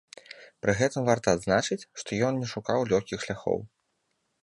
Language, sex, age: Belarusian, male, 30-39